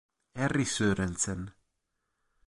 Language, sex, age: Italian, male, 30-39